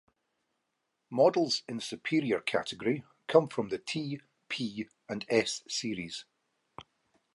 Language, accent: English, Scottish English